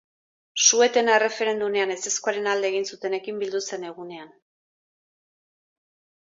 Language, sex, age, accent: Basque, female, 50-59, Erdialdekoa edo Nafarra (Gipuzkoa, Nafarroa)